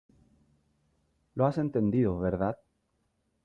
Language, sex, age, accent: Spanish, male, 30-39, Chileno: Chile, Cuyo